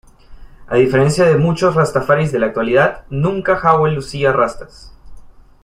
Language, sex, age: Spanish, male, 30-39